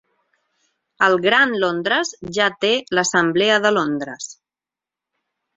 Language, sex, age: Catalan, female, 40-49